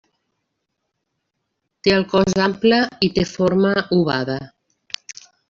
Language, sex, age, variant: Catalan, female, 50-59, Central